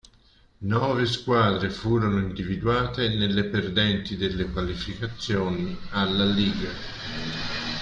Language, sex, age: Italian, male, 60-69